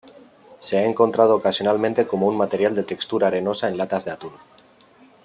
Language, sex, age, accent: Spanish, male, 30-39, España: Norte peninsular (Asturias, Castilla y León, Cantabria, País Vasco, Navarra, Aragón, La Rioja, Guadalajara, Cuenca)